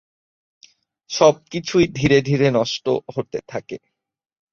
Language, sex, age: Bengali, male, 19-29